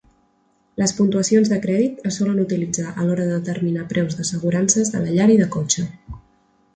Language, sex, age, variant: Catalan, female, 19-29, Central